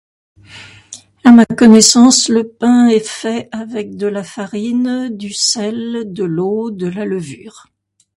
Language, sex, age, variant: French, female, 70-79, Français de métropole